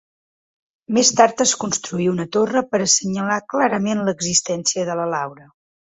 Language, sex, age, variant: Catalan, female, 19-29, Central